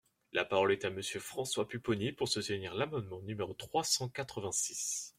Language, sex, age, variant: French, male, under 19, Français de métropole